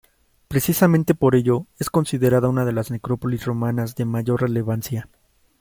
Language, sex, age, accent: Spanish, male, 19-29, México